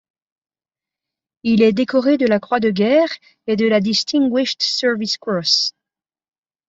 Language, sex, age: French, female, 50-59